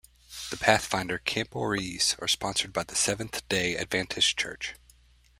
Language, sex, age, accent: English, male, 30-39, United States English